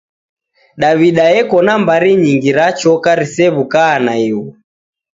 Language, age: Taita, 19-29